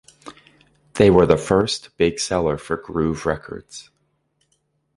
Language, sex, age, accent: English, male, 19-29, United States English